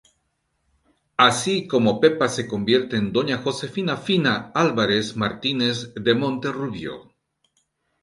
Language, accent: Spanish, Andino-Pacífico: Colombia, Perú, Ecuador, oeste de Bolivia y Venezuela andina